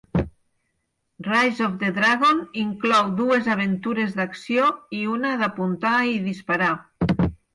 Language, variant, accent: Catalan, Nord-Occidental, nord-occidental